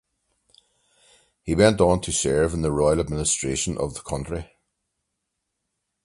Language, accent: English, Irish English